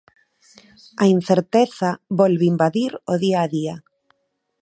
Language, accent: Galician, Normativo (estándar)